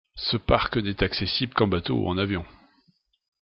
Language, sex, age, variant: French, male, 60-69, Français de métropole